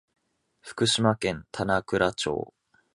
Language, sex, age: Japanese, male, 19-29